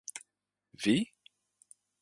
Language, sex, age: Latvian, male, 19-29